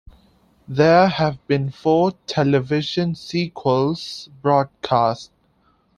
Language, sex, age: English, male, 19-29